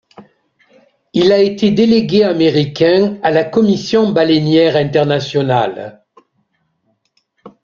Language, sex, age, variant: French, male, 50-59, Français de métropole